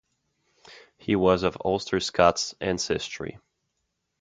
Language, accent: English, Canadian English